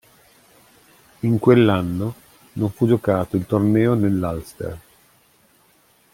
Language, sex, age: Italian, male, 50-59